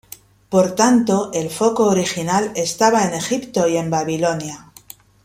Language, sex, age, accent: Spanish, female, 50-59, España: Centro-Sur peninsular (Madrid, Toledo, Castilla-La Mancha)